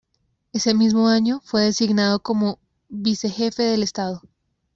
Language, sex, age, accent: Spanish, female, 19-29, Caribe: Cuba, Venezuela, Puerto Rico, República Dominicana, Panamá, Colombia caribeña, México caribeño, Costa del golfo de México